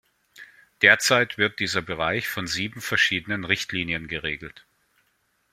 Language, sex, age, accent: German, male, 40-49, Deutschland Deutsch